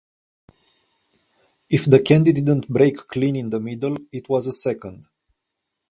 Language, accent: English, United States English